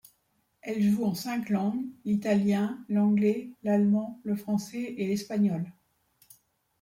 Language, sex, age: French, female, 50-59